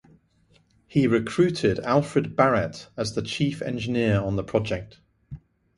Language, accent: English, England English